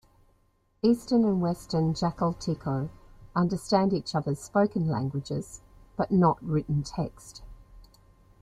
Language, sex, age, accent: English, female, 50-59, Australian English